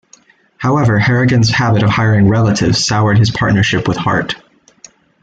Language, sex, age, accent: English, male, 19-29, United States English